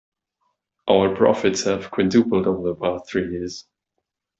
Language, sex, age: English, male, 19-29